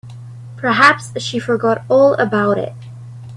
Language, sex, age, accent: English, female, under 19, Southern African (South Africa, Zimbabwe, Namibia)